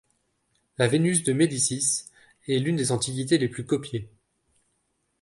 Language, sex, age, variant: French, male, 30-39, Français de métropole